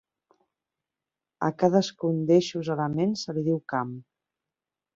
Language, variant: Catalan, Central